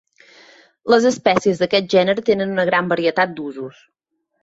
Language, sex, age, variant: Catalan, female, 30-39, Central